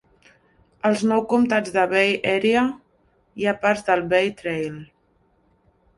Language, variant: Catalan, Central